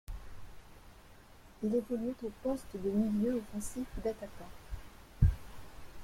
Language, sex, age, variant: French, female, 60-69, Français de métropole